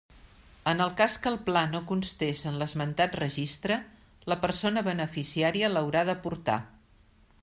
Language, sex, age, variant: Catalan, female, 60-69, Central